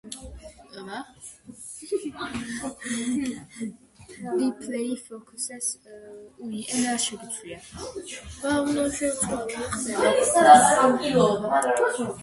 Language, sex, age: English, female, 90+